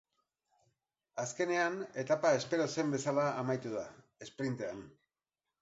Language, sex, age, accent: Basque, male, 50-59, Erdialdekoa edo Nafarra (Gipuzkoa, Nafarroa)